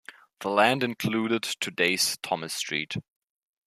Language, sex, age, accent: English, male, 19-29, United States English